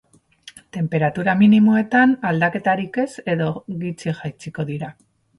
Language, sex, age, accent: Basque, female, 40-49, Mendebalekoa (Araba, Bizkaia, Gipuzkoako mendebaleko herri batzuk)